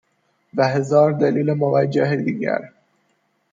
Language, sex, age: Persian, male, 19-29